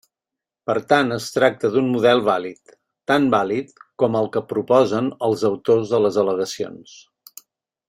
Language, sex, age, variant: Catalan, male, 50-59, Central